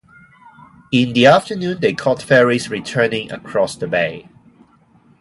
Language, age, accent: English, 30-39, Hong Kong English